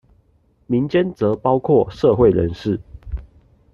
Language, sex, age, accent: Chinese, male, 19-29, 出生地：臺北市